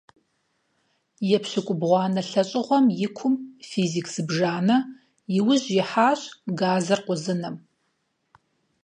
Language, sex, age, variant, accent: Kabardian, female, 30-39, Адыгэбзэ (Къэбэрдей, Кирил, псоми зэдай), Джылэхъстэней (Gilahsteney)